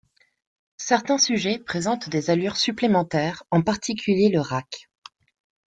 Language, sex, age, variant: French, female, 30-39, Français de métropole